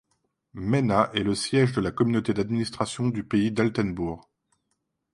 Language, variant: French, Français de métropole